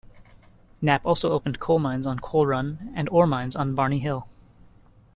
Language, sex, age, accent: English, male, 19-29, Canadian English